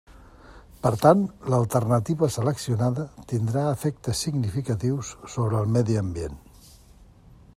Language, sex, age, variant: Catalan, male, 60-69, Central